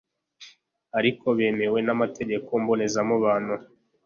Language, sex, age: Kinyarwanda, male, 19-29